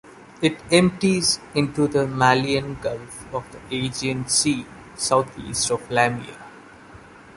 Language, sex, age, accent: English, male, 30-39, India and South Asia (India, Pakistan, Sri Lanka)